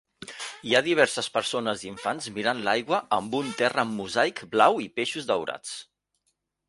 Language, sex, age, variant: Catalan, male, 40-49, Central